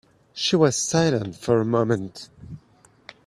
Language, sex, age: English, male, 30-39